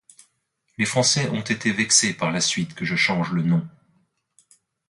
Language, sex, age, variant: French, male, 30-39, Français de métropole